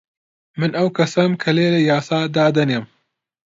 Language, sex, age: Central Kurdish, male, 19-29